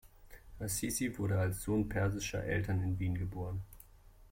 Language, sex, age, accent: German, male, 30-39, Deutschland Deutsch